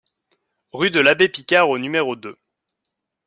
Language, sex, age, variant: French, male, 19-29, Français de métropole